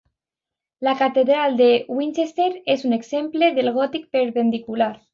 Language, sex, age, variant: Catalan, female, under 19, Alacantí